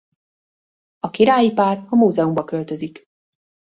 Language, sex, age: Hungarian, female, 40-49